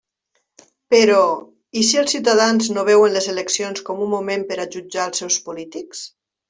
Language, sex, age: Catalan, female, 50-59